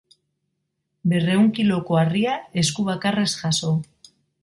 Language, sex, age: Basque, female, 40-49